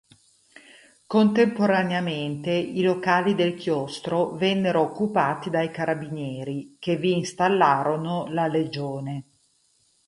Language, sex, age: Italian, female, 40-49